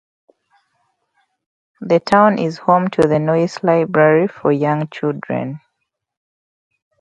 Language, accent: English, England English